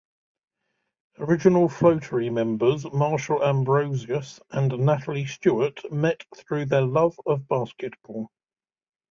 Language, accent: English, England English